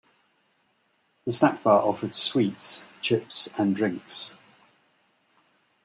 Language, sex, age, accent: English, male, 50-59, England English